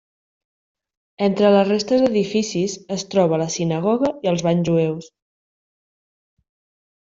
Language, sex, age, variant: Catalan, female, 19-29, Central